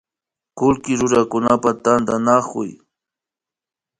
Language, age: Imbabura Highland Quichua, 30-39